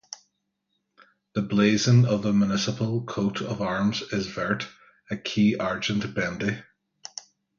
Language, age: English, 40-49